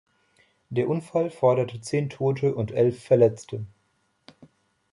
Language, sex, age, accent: German, male, 30-39, Deutschland Deutsch